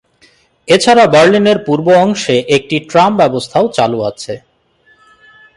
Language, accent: Bengali, Standard Bengali